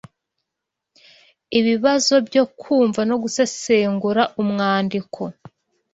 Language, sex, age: Kinyarwanda, female, 19-29